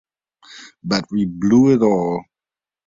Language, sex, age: English, male, 30-39